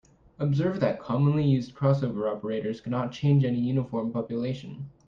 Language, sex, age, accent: English, male, 19-29, United States English